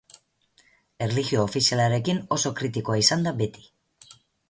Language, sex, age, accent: Basque, female, 40-49, Mendebalekoa (Araba, Bizkaia, Gipuzkoako mendebaleko herri batzuk)